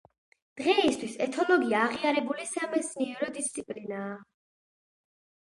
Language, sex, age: Georgian, female, under 19